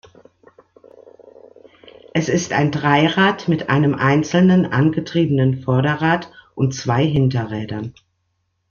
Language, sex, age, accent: German, female, 40-49, Deutschland Deutsch